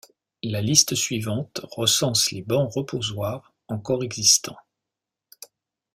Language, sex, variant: French, male, Français de métropole